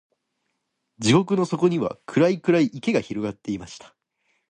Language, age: Japanese, under 19